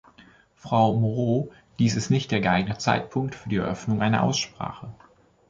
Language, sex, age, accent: German, male, 19-29, Deutschland Deutsch